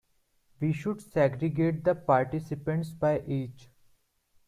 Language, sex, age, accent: English, male, 19-29, India and South Asia (India, Pakistan, Sri Lanka)